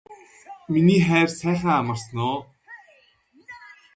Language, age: Mongolian, 19-29